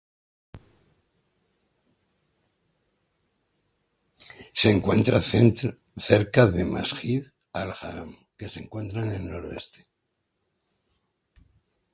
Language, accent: Spanish, España: Centro-Sur peninsular (Madrid, Toledo, Castilla-La Mancha)